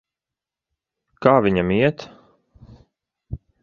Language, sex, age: Latvian, male, 30-39